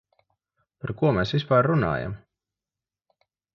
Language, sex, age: Latvian, male, 40-49